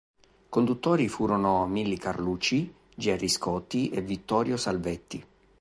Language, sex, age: Italian, male, 30-39